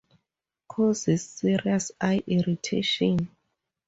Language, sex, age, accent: English, female, 30-39, Southern African (South Africa, Zimbabwe, Namibia)